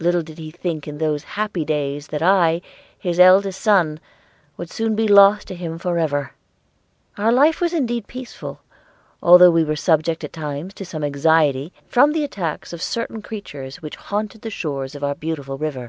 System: none